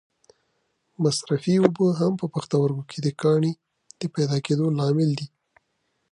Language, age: Pashto, 19-29